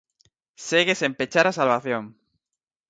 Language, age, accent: Galician, 19-29, Atlántico (seseo e gheada); Normativo (estándar)